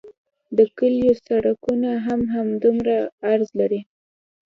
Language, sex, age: Pashto, female, under 19